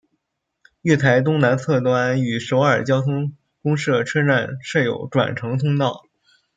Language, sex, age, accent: Chinese, male, 19-29, 出生地：山东省